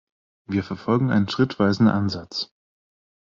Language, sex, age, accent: German, male, 19-29, Deutschland Deutsch